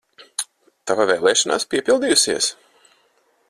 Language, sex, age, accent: Latvian, male, 30-39, Riga